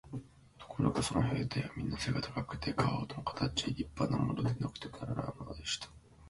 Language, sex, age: Japanese, male, 19-29